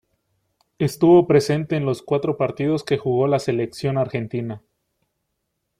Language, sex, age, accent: Spanish, male, 19-29, México